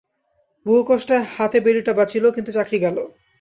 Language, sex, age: Bengali, male, 19-29